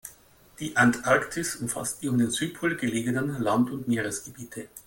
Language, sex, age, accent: German, male, 50-59, Deutschland Deutsch